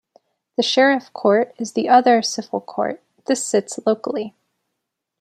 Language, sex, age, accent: English, female, 19-29, United States English